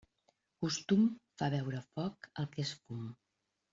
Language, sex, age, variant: Catalan, female, 50-59, Central